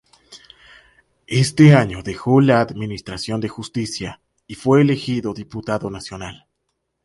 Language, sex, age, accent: Spanish, male, 19-29, Caribe: Cuba, Venezuela, Puerto Rico, República Dominicana, Panamá, Colombia caribeña, México caribeño, Costa del golfo de México